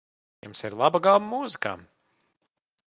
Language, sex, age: Latvian, male, 30-39